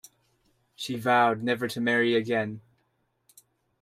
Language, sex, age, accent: English, male, 19-29, Canadian English